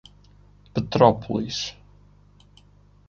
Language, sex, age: Portuguese, male, 19-29